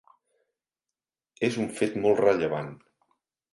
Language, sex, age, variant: Catalan, male, 50-59, Central